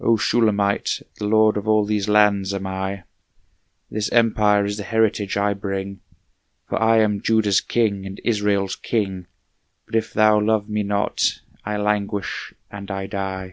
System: none